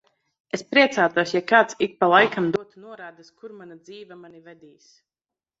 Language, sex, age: Latvian, female, 19-29